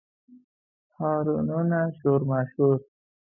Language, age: Pashto, 19-29